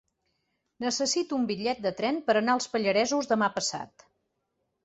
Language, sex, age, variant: Catalan, female, 40-49, Central